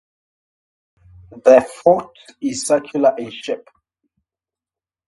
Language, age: English, 40-49